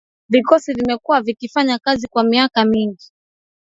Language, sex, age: Swahili, female, 19-29